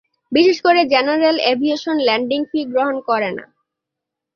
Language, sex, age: Bengali, female, 19-29